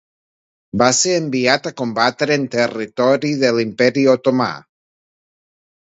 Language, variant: Catalan, Nord-Occidental